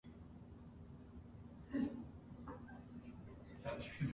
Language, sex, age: English, male, 19-29